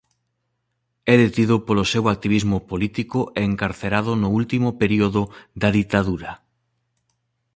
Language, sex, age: Galician, male, 40-49